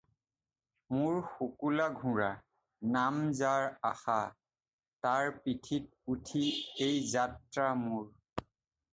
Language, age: Assamese, 40-49